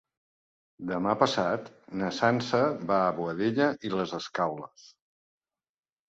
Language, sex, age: Catalan, male, 50-59